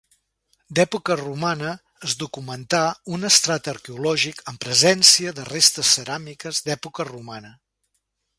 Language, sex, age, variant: Catalan, male, 60-69, Central